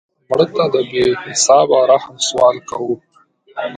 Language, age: Pashto, 19-29